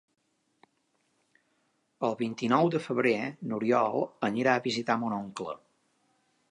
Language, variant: Catalan, Balear